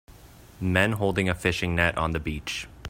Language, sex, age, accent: English, male, 19-29, Canadian English